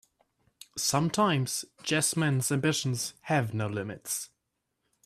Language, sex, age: English, male, under 19